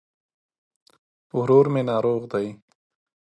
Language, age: Pashto, 30-39